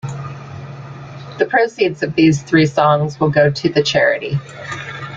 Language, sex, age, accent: English, female, 50-59, United States English